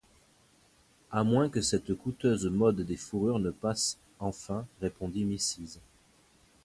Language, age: French, 30-39